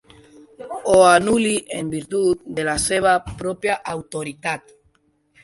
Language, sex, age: Catalan, male, 19-29